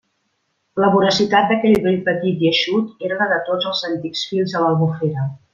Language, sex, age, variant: Catalan, female, 50-59, Central